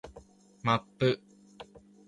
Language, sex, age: Japanese, male, 19-29